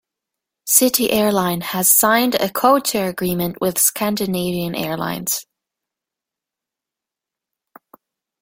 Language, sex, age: English, female, 19-29